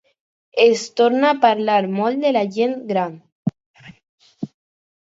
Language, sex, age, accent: Catalan, female, under 19, aprenent (recent, des del castellà)